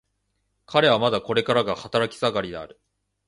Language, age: Japanese, 19-29